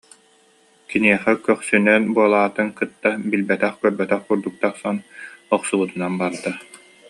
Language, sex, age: Yakut, male, 30-39